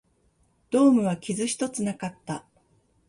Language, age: Japanese, 50-59